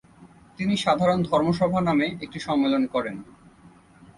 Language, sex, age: Bengali, male, 19-29